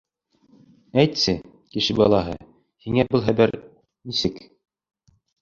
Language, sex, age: Bashkir, male, 30-39